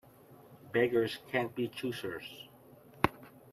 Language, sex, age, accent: English, male, 30-39, Filipino